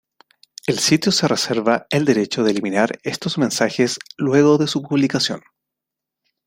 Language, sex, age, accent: Spanish, male, 40-49, Chileno: Chile, Cuyo